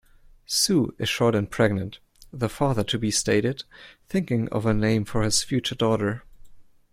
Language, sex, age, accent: English, male, 19-29, United States English